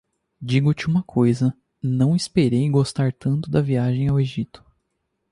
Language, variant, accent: Portuguese, Portuguese (Brasil), Paulista